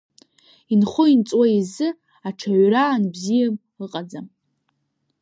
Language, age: Abkhazian, under 19